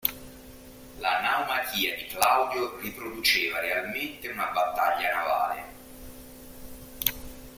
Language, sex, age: Italian, male, 40-49